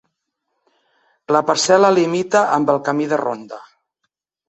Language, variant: Catalan, Nord-Occidental